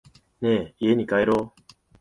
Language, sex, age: Japanese, male, 19-29